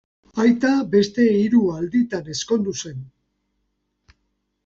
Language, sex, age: Basque, male, 50-59